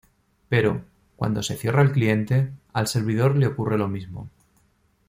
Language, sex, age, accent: Spanish, male, 40-49, España: Norte peninsular (Asturias, Castilla y León, Cantabria, País Vasco, Navarra, Aragón, La Rioja, Guadalajara, Cuenca)